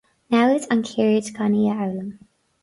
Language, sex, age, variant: Irish, female, 19-29, Gaeilge na Mumhan